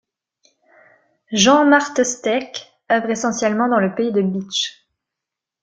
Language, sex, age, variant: French, female, 19-29, Français de métropole